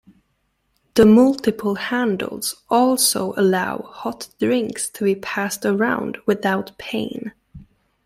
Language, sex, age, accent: English, female, 19-29, England English